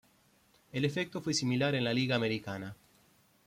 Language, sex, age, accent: Spanish, male, 30-39, Rioplatense: Argentina, Uruguay, este de Bolivia, Paraguay